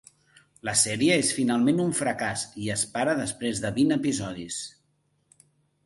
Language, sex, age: Catalan, male, 40-49